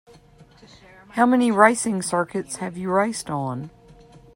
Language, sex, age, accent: English, female, 50-59, United States English